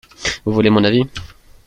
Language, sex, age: French, male, under 19